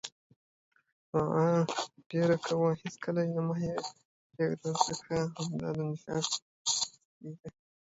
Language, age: Pashto, 19-29